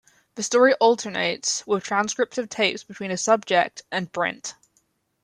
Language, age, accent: English, 19-29, England English